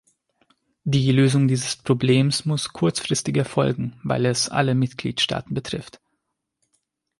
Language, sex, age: German, male, 19-29